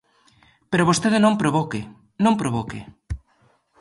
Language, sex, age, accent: Galician, male, 19-29, Normativo (estándar)